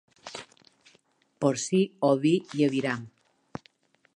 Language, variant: Catalan, Balear